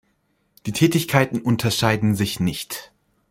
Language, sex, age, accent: German, male, 19-29, Deutschland Deutsch